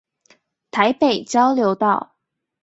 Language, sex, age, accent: Chinese, female, 19-29, 出生地：桃園市